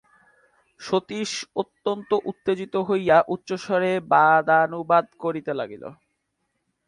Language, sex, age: Bengali, male, 19-29